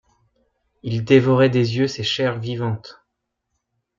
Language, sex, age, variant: French, male, 19-29, Français de métropole